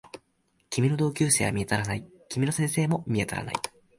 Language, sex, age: Japanese, male, 19-29